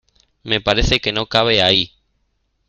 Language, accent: Spanish, España: Norte peninsular (Asturias, Castilla y León, Cantabria, País Vasco, Navarra, Aragón, La Rioja, Guadalajara, Cuenca)